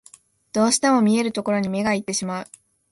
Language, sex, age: Japanese, female, 19-29